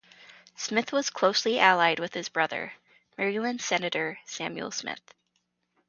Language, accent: English, United States English; Canadian English